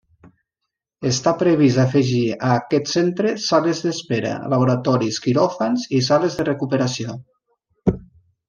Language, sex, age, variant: Catalan, male, 40-49, Nord-Occidental